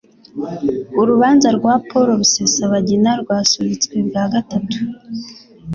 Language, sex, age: Kinyarwanda, female, under 19